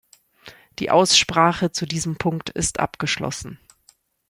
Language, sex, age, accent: German, female, 40-49, Deutschland Deutsch